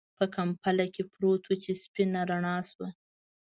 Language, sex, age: Pashto, female, 19-29